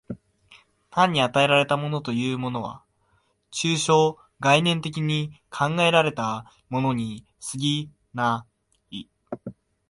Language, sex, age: Japanese, female, 19-29